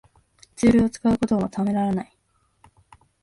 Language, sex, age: Japanese, female, 19-29